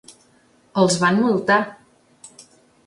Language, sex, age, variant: Catalan, female, 40-49, Central